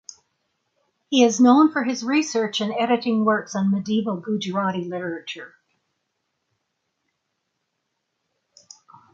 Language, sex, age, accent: English, female, 80-89, United States English